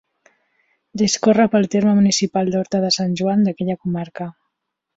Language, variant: Catalan, Central